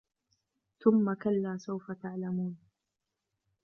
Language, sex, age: Arabic, female, 19-29